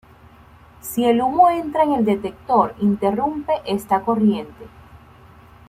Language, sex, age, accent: Spanish, female, 19-29, Caribe: Cuba, Venezuela, Puerto Rico, República Dominicana, Panamá, Colombia caribeña, México caribeño, Costa del golfo de México